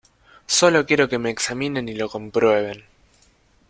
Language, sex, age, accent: Spanish, male, 19-29, Rioplatense: Argentina, Uruguay, este de Bolivia, Paraguay